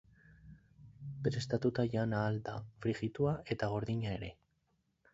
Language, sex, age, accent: Basque, male, 19-29, Mendebalekoa (Araba, Bizkaia, Gipuzkoako mendebaleko herri batzuk)